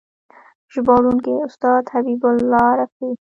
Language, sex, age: Pashto, female, 19-29